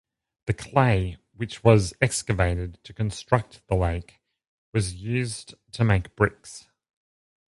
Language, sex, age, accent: English, male, 30-39, Australian English